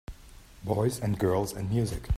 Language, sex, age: English, male, 30-39